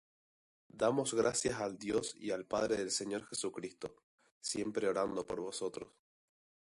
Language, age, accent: Spanish, 19-29, España: Islas Canarias; Rioplatense: Argentina, Uruguay, este de Bolivia, Paraguay